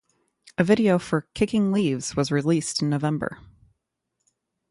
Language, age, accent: English, 30-39, United States English